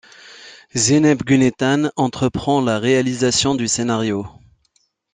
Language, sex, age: French, male, 30-39